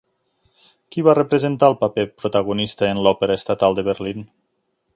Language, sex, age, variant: Catalan, male, 40-49, Nord-Occidental